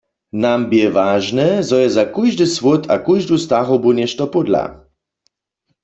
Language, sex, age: Upper Sorbian, male, 40-49